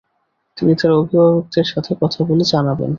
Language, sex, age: Bengali, male, 19-29